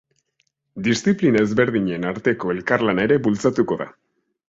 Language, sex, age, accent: Basque, male, 19-29, Erdialdekoa edo Nafarra (Gipuzkoa, Nafarroa)